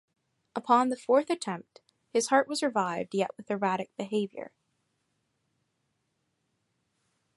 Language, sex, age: English, female, under 19